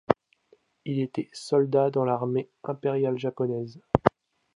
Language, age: French, 19-29